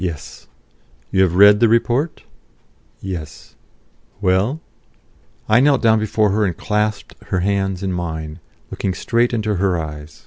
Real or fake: real